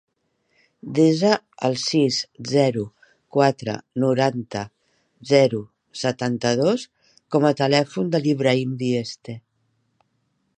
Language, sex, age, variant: Catalan, female, 60-69, Central